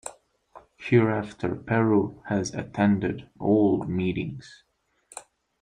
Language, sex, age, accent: English, male, 19-29, United States English